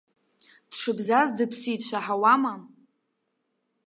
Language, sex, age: Abkhazian, female, 19-29